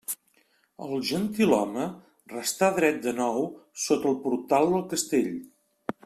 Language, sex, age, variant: Catalan, male, 50-59, Central